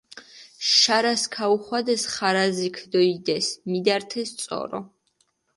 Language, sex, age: Mingrelian, female, 19-29